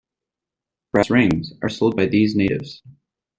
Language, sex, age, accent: English, male, under 19, United States English